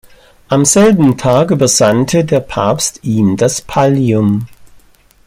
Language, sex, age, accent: German, male, 50-59, Deutschland Deutsch